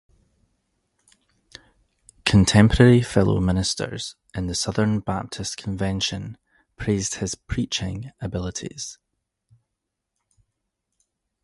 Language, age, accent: English, 30-39, Scottish English